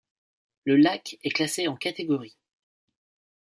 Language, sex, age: French, male, 19-29